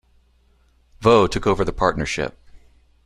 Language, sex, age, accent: English, male, 40-49, United States English